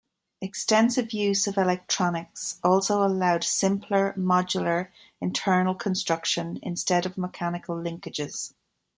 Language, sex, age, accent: English, female, 50-59, Irish English